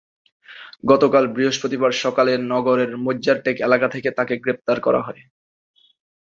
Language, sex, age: Bengali, male, 19-29